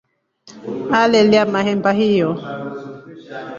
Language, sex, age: Rombo, female, 40-49